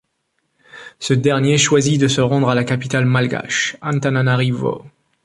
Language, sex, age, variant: French, male, 19-29, Français du nord de l'Afrique